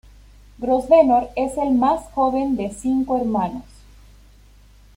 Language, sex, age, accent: Spanish, female, 30-39, Andino-Pacífico: Colombia, Perú, Ecuador, oeste de Bolivia y Venezuela andina